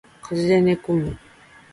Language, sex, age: Japanese, female, 19-29